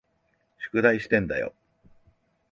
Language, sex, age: Japanese, male, 50-59